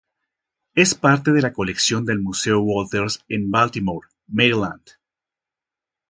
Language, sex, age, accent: Spanish, male, 50-59, México